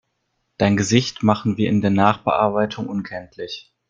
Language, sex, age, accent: German, male, 30-39, Deutschland Deutsch